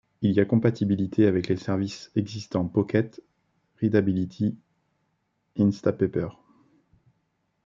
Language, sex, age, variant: French, male, 40-49, Français de métropole